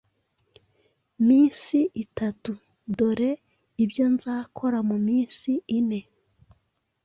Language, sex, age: Kinyarwanda, female, 30-39